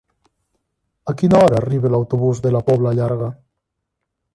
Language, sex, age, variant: Catalan, male, 19-29, Nord-Occidental